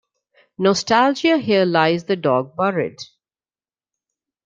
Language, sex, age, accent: English, female, 40-49, India and South Asia (India, Pakistan, Sri Lanka)